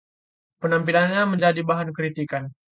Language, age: Indonesian, 19-29